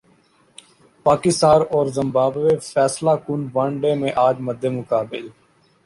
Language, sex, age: Urdu, male, 19-29